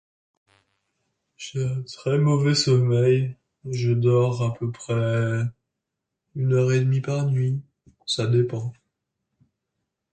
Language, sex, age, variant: French, male, 19-29, Français de métropole